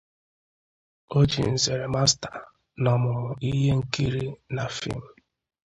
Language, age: Igbo, 30-39